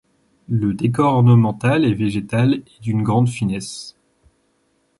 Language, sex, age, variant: French, male, 19-29, Français de métropole